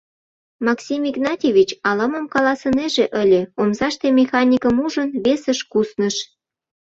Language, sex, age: Mari, female, 19-29